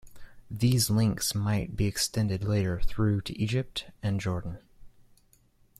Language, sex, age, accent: English, male, 19-29, United States English